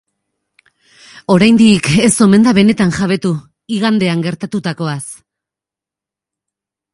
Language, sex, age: Basque, female, 30-39